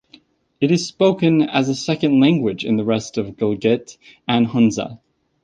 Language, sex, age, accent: English, male, 19-29, United States English